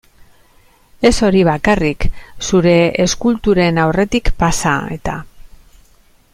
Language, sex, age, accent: Basque, female, 40-49, Mendebalekoa (Araba, Bizkaia, Gipuzkoako mendebaleko herri batzuk)